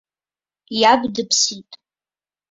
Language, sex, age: Abkhazian, female, under 19